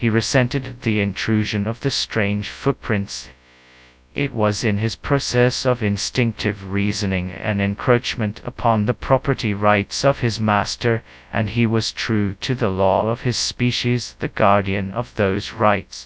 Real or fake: fake